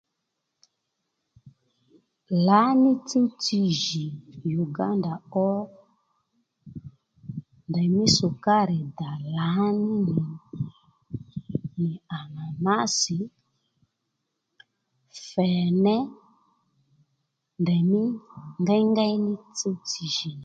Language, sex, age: Lendu, female, 30-39